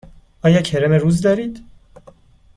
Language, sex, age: Persian, male, 19-29